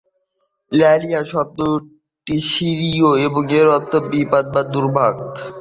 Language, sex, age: Bengali, male, 19-29